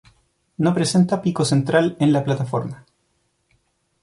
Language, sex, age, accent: Spanish, male, 30-39, Chileno: Chile, Cuyo